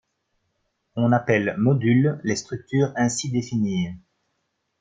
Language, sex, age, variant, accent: French, male, 30-39, Français d'Europe, Français de Belgique